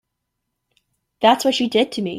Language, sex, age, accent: English, female, under 19, United States English